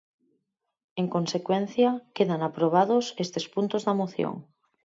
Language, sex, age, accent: Galician, female, 30-39, Normativo (estándar)